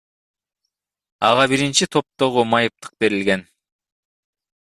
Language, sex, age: Kyrgyz, male, 30-39